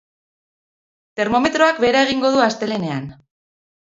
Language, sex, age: Basque, female, 30-39